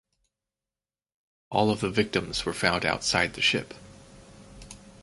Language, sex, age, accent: English, male, 19-29, United States English